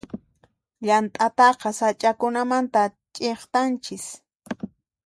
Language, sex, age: Puno Quechua, female, 30-39